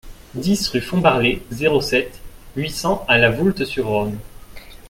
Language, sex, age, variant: French, male, 19-29, Français de métropole